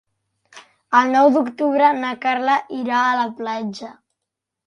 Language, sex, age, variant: Catalan, male, 40-49, Central